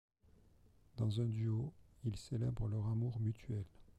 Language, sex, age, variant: French, male, 40-49, Français de métropole